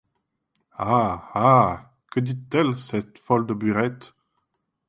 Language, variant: French, Français de métropole